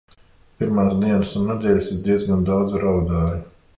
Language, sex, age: Latvian, male, 40-49